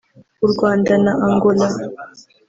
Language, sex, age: Kinyarwanda, female, 19-29